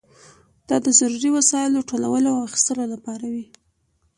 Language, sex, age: Pashto, female, 19-29